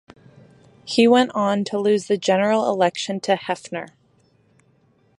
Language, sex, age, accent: English, female, under 19, United States English